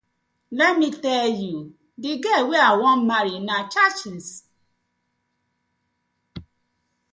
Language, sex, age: Nigerian Pidgin, female, 40-49